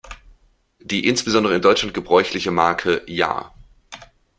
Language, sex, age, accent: German, male, 19-29, Deutschland Deutsch